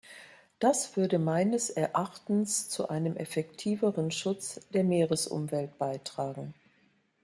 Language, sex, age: German, female, 50-59